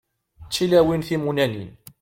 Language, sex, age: Kabyle, male, 30-39